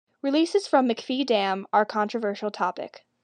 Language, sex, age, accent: English, female, under 19, United States English